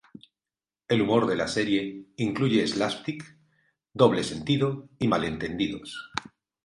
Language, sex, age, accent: Spanish, male, 50-59, Caribe: Cuba, Venezuela, Puerto Rico, República Dominicana, Panamá, Colombia caribeña, México caribeño, Costa del golfo de México